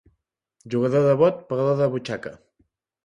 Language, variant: Catalan, Central